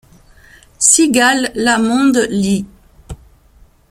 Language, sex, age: French, female, 50-59